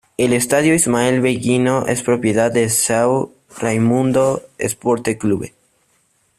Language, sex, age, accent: Spanish, male, under 19, México